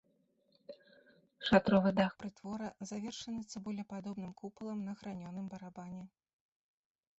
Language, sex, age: Belarusian, female, 40-49